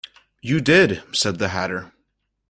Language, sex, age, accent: English, male, 19-29, United States English